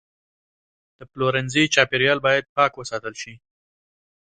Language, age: Pashto, 19-29